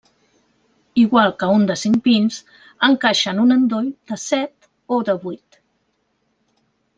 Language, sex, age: Catalan, female, 40-49